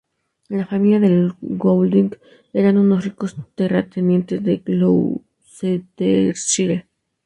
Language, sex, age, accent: Spanish, female, 19-29, México